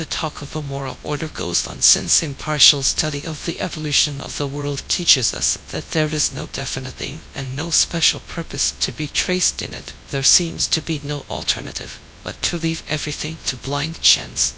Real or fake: fake